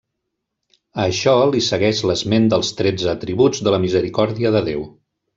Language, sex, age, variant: Catalan, male, 50-59, Central